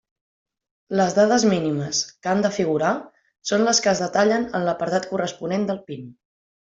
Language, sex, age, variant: Catalan, female, 19-29, Central